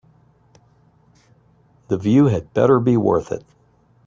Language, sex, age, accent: English, male, 60-69, United States English